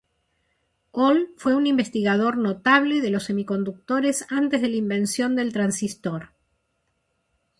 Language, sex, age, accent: Spanish, female, 60-69, Rioplatense: Argentina, Uruguay, este de Bolivia, Paraguay